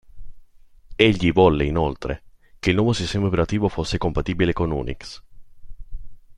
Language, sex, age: Italian, male, 19-29